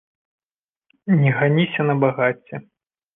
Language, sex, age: Belarusian, male, 30-39